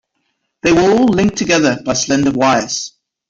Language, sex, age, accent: English, male, 19-29, England English